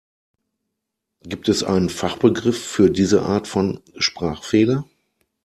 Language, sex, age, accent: German, male, 40-49, Deutschland Deutsch